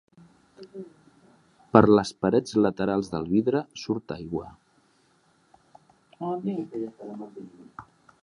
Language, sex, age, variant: Catalan, male, 50-59, Central